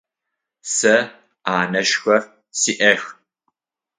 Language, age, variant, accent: Adyghe, 40-49, Адыгабзэ (Кирил, пстэумэ зэдыряе), Бжъэдыгъу (Bjeduğ)